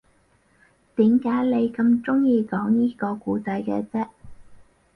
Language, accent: Cantonese, 广州音